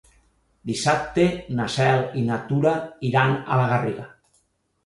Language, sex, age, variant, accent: Catalan, male, 60-69, Valencià meridional, valencià